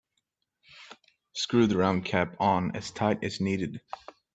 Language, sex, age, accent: English, male, 19-29, Australian English